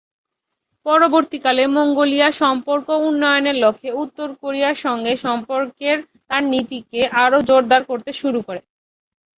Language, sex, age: Bengali, female, 19-29